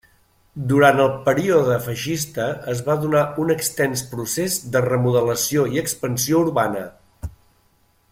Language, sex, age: Catalan, male, 60-69